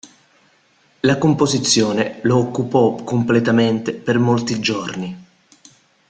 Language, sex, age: Italian, male, 30-39